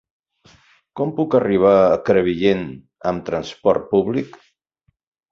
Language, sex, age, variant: Catalan, male, 60-69, Central